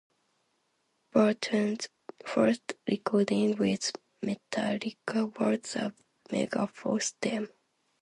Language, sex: English, female